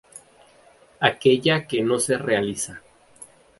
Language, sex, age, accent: Spanish, male, 19-29, América central